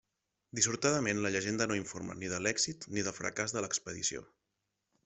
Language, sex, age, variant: Catalan, male, 30-39, Central